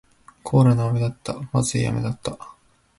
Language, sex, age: Japanese, male, 19-29